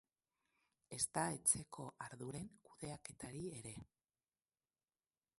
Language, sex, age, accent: Basque, female, 50-59, Mendebalekoa (Araba, Bizkaia, Gipuzkoako mendebaleko herri batzuk)